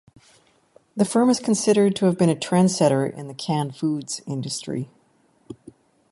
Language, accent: English, Canadian English